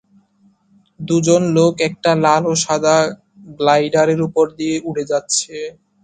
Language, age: Bengali, 19-29